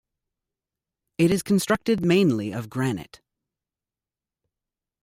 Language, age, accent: English, 30-39, United States English